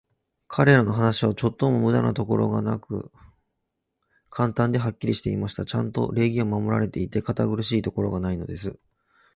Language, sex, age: Japanese, male, 40-49